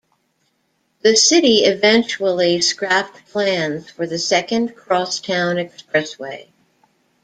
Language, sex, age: English, female, 60-69